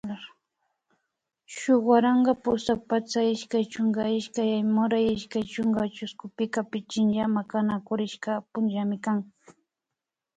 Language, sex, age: Imbabura Highland Quichua, female, 30-39